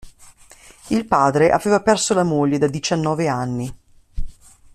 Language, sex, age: Italian, female, 50-59